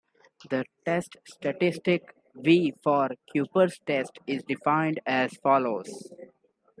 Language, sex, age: English, male, 19-29